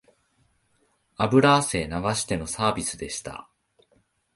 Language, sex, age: Japanese, male, 19-29